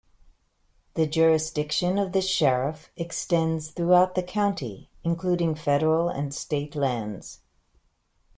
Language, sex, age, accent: English, female, 60-69, United States English